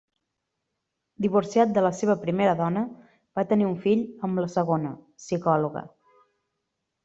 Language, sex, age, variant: Catalan, female, 30-39, Nord-Occidental